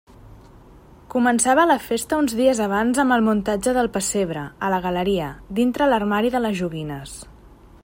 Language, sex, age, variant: Catalan, female, 30-39, Central